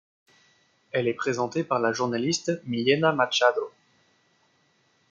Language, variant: French, Français de métropole